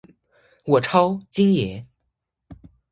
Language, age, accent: Chinese, under 19, 出生地：湖北省